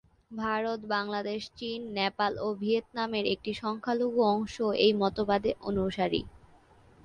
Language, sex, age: Bengali, female, 19-29